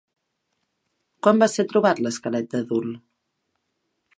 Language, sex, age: Catalan, female, 19-29